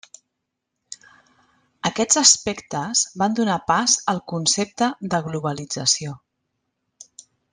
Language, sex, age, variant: Catalan, female, 40-49, Central